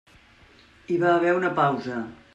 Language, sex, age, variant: Catalan, female, 50-59, Central